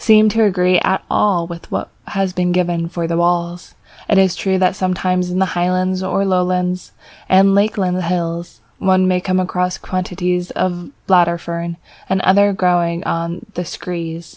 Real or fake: real